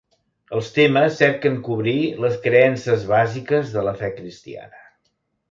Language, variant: Catalan, Central